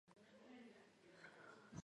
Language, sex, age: Georgian, female, under 19